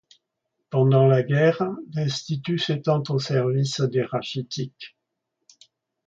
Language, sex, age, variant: French, male, 60-69, Français de métropole